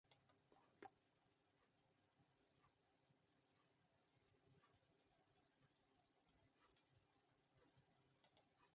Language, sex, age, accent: English, male, 70-79, Scottish English